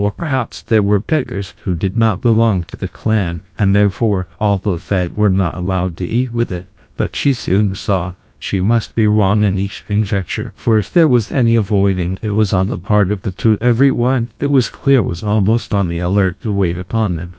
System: TTS, GlowTTS